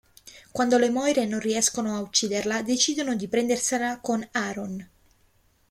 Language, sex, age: Italian, female, 19-29